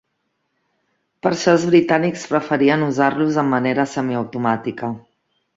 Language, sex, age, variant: Catalan, female, 40-49, Central